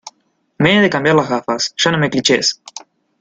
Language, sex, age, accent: Spanish, male, 19-29, Rioplatense: Argentina, Uruguay, este de Bolivia, Paraguay